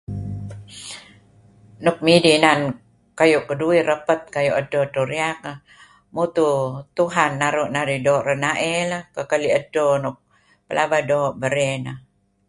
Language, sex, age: Kelabit, female, 70-79